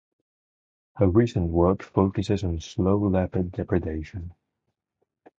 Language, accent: English, England English